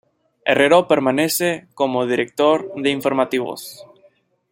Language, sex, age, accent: Spanish, male, 19-29, México